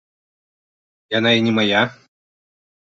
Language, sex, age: Belarusian, male, 30-39